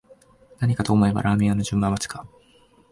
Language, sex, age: Japanese, male, 19-29